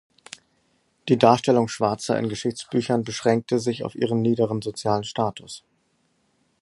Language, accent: German, Norddeutsch